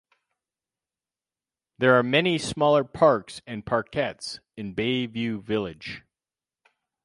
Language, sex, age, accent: English, male, 50-59, United States English